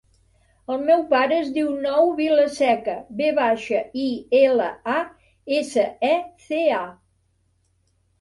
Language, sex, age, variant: Catalan, female, 60-69, Central